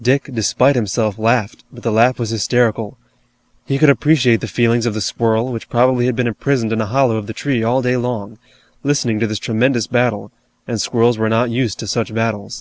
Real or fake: real